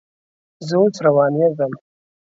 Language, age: Pashto, 19-29